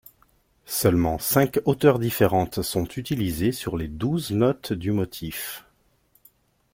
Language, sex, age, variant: French, male, 40-49, Français de métropole